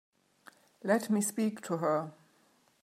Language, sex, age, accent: English, female, 50-59, England English